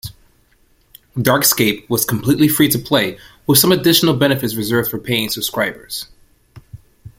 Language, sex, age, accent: English, male, 19-29, United States English